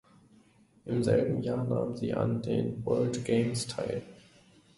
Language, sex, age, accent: German, male, 19-29, Deutschland Deutsch